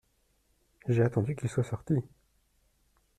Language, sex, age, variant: French, male, 30-39, Français de métropole